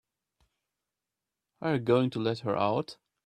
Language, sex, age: English, male, 30-39